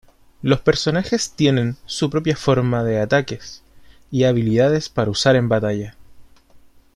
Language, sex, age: Spanish, male, 19-29